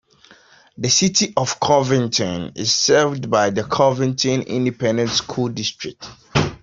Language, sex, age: English, male, 30-39